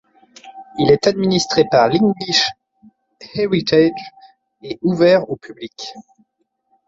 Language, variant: French, Français de métropole